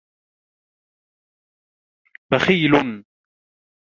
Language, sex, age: Arabic, male, 19-29